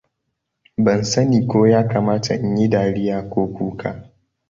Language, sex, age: Hausa, male, 19-29